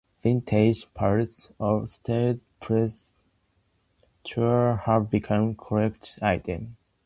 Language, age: English, under 19